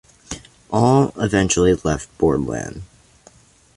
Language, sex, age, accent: English, male, under 19, United States English